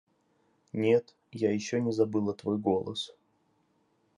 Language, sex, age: Russian, male, 19-29